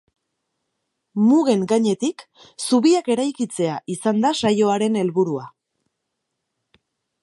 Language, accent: Basque, Erdialdekoa edo Nafarra (Gipuzkoa, Nafarroa)